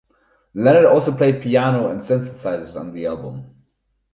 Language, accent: English, German